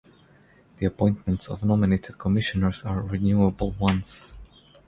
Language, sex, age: English, male, 30-39